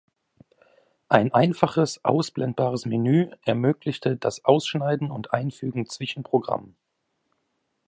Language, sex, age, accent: German, male, 19-29, Deutschland Deutsch